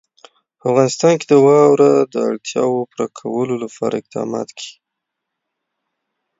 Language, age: Pashto, 19-29